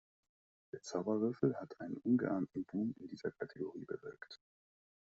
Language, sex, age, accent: German, male, 30-39, Deutschland Deutsch